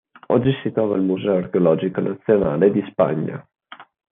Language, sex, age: Italian, male, under 19